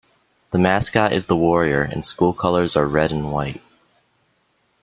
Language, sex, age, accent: English, male, 19-29, United States English